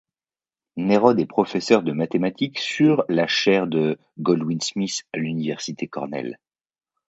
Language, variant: French, Français de métropole